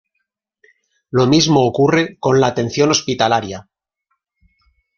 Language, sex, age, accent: Spanish, male, 50-59, España: Norte peninsular (Asturias, Castilla y León, Cantabria, País Vasco, Navarra, Aragón, La Rioja, Guadalajara, Cuenca)